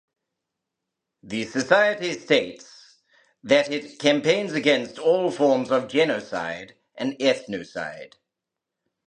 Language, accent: English, England English